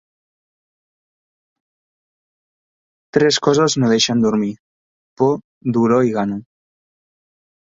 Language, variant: Catalan, Central